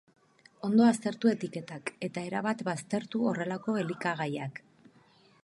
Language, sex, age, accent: Basque, female, 40-49, Erdialdekoa edo Nafarra (Gipuzkoa, Nafarroa)